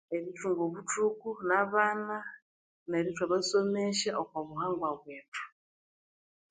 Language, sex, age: Konzo, female, 30-39